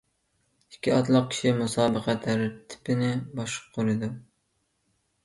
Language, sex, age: Uyghur, male, 30-39